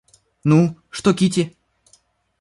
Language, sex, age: Russian, male, under 19